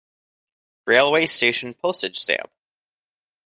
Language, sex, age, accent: English, male, 19-29, United States English